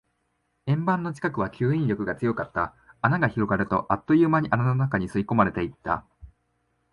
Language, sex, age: Japanese, male, 19-29